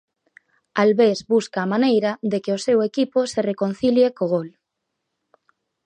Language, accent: Galician, Oriental (común en zona oriental); Normativo (estándar)